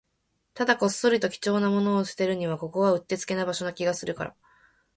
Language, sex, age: Japanese, female, 19-29